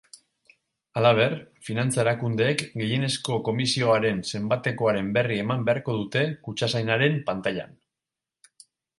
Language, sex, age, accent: Basque, male, 40-49, Mendebalekoa (Araba, Bizkaia, Gipuzkoako mendebaleko herri batzuk)